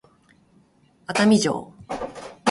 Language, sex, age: Japanese, female, 30-39